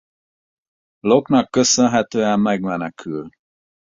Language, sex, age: Hungarian, male, 40-49